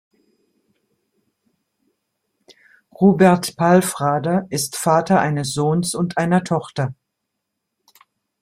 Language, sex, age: German, female, 60-69